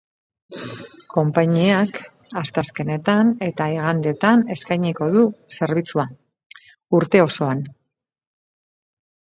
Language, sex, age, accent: Basque, female, 50-59, Mendebalekoa (Araba, Bizkaia, Gipuzkoako mendebaleko herri batzuk)